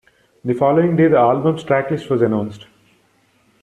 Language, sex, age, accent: English, male, 19-29, India and South Asia (India, Pakistan, Sri Lanka)